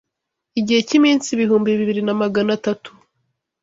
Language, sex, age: Kinyarwanda, female, 19-29